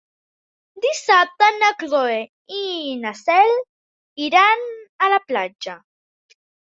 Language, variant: Catalan, Central